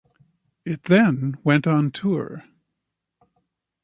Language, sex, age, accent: English, male, 60-69, Canadian English